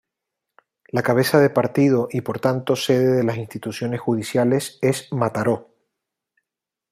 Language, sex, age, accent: Spanish, male, 40-49, España: Islas Canarias